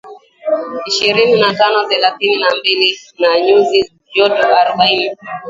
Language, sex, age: Swahili, female, 19-29